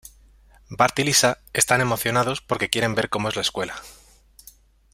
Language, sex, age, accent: Spanish, male, 30-39, España: Centro-Sur peninsular (Madrid, Toledo, Castilla-La Mancha)